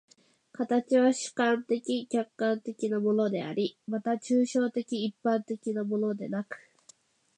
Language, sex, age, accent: Japanese, female, 19-29, 標準語